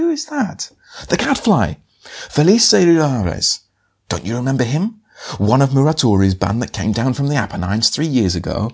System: none